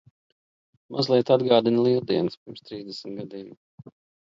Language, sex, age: Latvian, male, 30-39